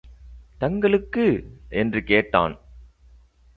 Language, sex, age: Tamil, male, 19-29